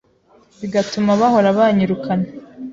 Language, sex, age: Kinyarwanda, female, 19-29